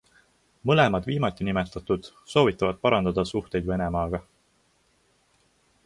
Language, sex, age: Estonian, male, 19-29